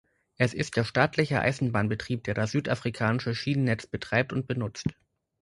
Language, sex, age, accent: German, male, 30-39, Deutschland Deutsch